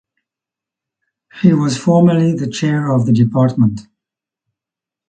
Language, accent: English, Southern African (South Africa, Zimbabwe, Namibia)